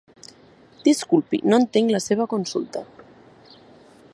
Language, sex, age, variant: Catalan, female, 19-29, Nord-Occidental